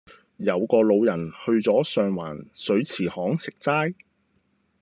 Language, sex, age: Cantonese, male, 19-29